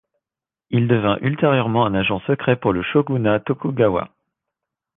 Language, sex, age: French, male, 30-39